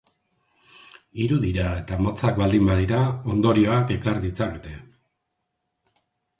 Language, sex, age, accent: Basque, male, 50-59, Erdialdekoa edo Nafarra (Gipuzkoa, Nafarroa)